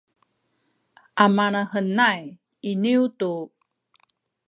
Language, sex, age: Sakizaya, female, 50-59